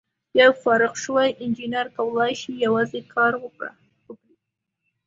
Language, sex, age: Pashto, female, under 19